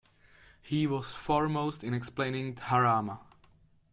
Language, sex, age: English, male, under 19